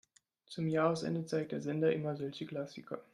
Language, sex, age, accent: German, male, 19-29, Deutschland Deutsch